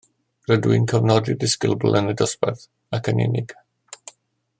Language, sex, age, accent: Welsh, male, 60-69, Y Deyrnas Unedig Cymraeg